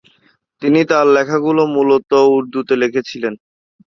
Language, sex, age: Bengali, male, 19-29